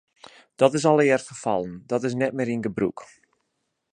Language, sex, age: Western Frisian, male, 19-29